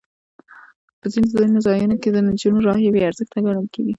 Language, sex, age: Pashto, female, under 19